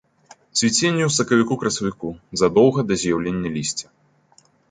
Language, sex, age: Belarusian, male, 19-29